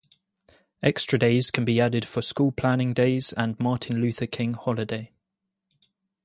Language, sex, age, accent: English, male, 19-29, England English